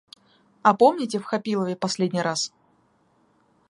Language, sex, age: Russian, female, 19-29